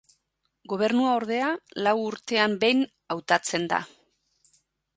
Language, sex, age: Basque, female, 40-49